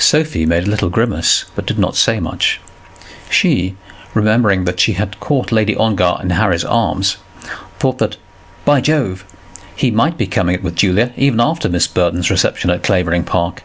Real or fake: real